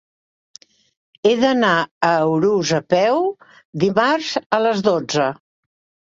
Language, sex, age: Catalan, female, 60-69